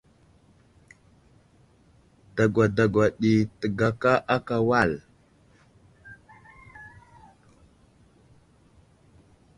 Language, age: Wuzlam, 19-29